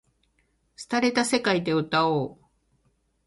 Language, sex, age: Japanese, female, 50-59